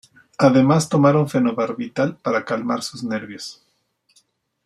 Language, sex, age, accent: Spanish, male, 40-49, México